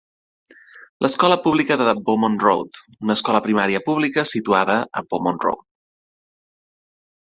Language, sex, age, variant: Catalan, male, 30-39, Central